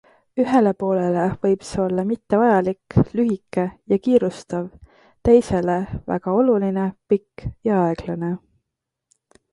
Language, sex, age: Estonian, female, 19-29